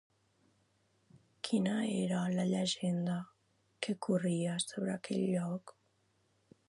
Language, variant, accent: Catalan, Central, central